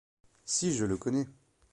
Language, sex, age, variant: French, male, 19-29, Français de métropole